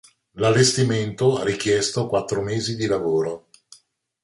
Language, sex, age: Italian, male, 60-69